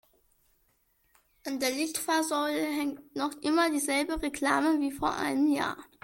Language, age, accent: German, under 19, Deutschland Deutsch